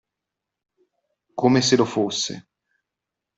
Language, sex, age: Italian, male, 30-39